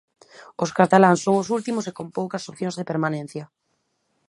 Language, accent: Galician, Normativo (estándar)